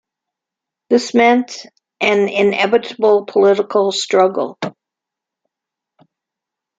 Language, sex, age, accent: English, female, 50-59, United States English